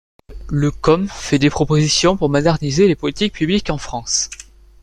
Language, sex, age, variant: French, male, 19-29, Français de métropole